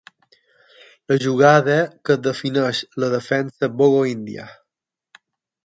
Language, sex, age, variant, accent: Catalan, male, 30-39, Balear, menorquí